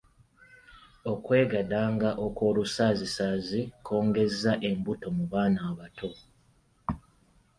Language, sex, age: Ganda, male, 19-29